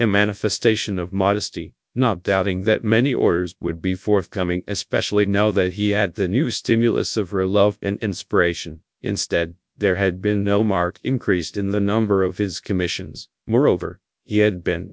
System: TTS, GradTTS